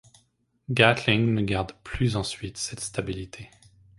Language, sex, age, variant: French, male, 19-29, Français de métropole